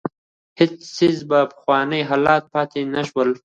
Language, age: Pashto, under 19